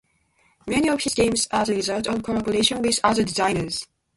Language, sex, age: English, female, 19-29